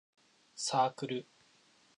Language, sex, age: Japanese, male, 19-29